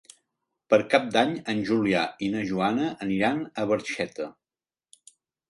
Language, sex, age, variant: Catalan, male, 40-49, Central